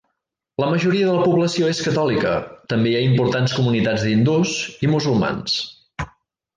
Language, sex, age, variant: Catalan, male, 40-49, Central